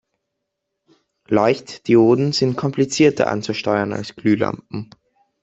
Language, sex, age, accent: German, male, under 19, Österreichisches Deutsch